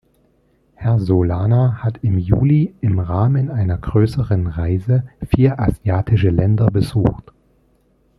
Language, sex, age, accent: German, male, 30-39, Deutschland Deutsch